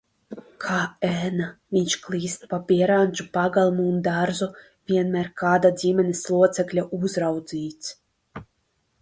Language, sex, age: Latvian, female, 19-29